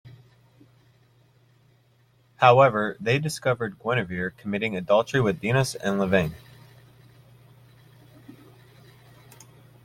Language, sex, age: English, male, 19-29